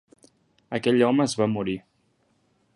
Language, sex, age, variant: Catalan, male, under 19, Central